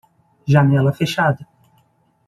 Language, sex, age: Portuguese, male, 30-39